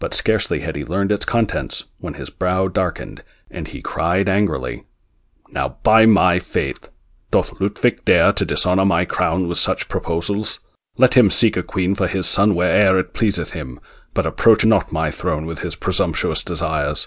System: none